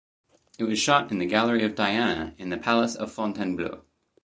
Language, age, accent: English, 30-39, United States English